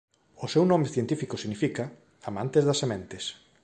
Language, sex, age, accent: Galician, male, 30-39, Normativo (estándar)